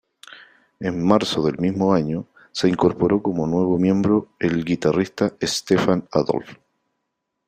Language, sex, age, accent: Spanish, male, 40-49, Chileno: Chile, Cuyo